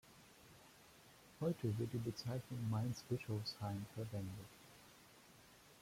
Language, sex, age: German, male, 50-59